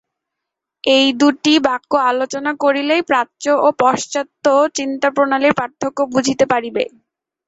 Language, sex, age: Bengali, female, 19-29